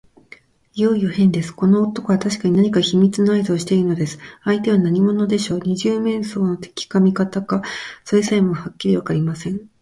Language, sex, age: Japanese, female, 40-49